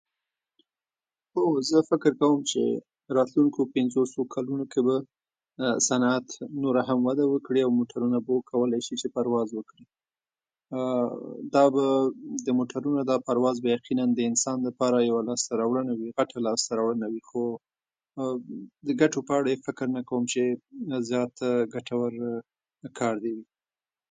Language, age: Pashto, 30-39